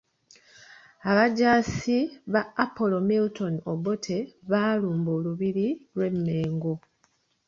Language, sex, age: Ganda, female, 30-39